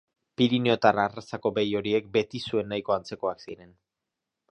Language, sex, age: Basque, male, 30-39